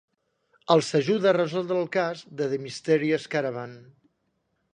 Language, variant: Catalan, Central